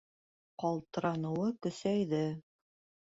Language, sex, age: Bashkir, female, 30-39